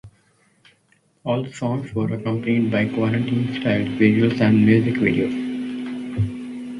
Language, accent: English, India and South Asia (India, Pakistan, Sri Lanka)